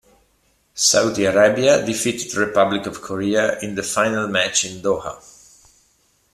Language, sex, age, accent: English, male, 50-59, United States English